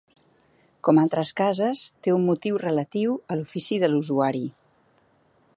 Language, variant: Catalan, Central